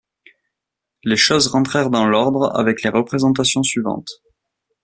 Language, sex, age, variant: French, male, 19-29, Français de métropole